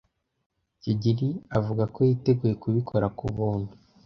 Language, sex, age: Kinyarwanda, male, under 19